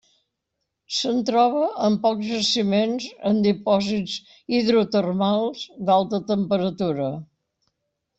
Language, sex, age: Catalan, female, 90+